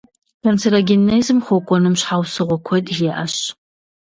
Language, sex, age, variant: Kabardian, female, 40-49, Адыгэбзэ (Къэбэрдей, Кирил, Урысей)